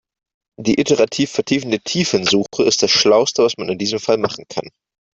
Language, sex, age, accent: German, male, 30-39, Deutschland Deutsch